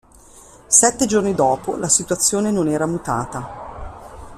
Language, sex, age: Italian, female, 50-59